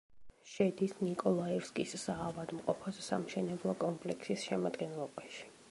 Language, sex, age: Georgian, female, 19-29